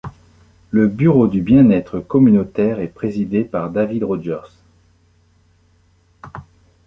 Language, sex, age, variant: French, male, 50-59, Français de métropole